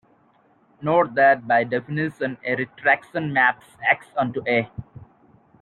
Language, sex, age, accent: English, male, 19-29, England English